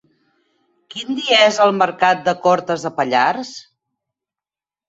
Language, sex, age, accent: Catalan, female, 40-49, gironí